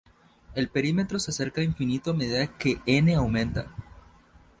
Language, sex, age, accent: Spanish, male, 19-29, Caribe: Cuba, Venezuela, Puerto Rico, República Dominicana, Panamá, Colombia caribeña, México caribeño, Costa del golfo de México